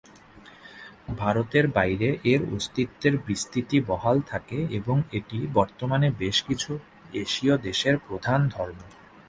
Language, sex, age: Bengali, male, 19-29